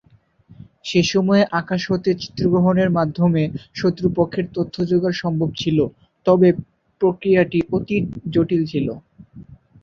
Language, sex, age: Bengali, male, 19-29